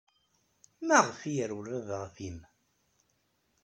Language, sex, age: Kabyle, male, 60-69